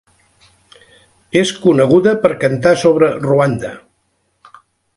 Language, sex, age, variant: Catalan, male, 60-69, Central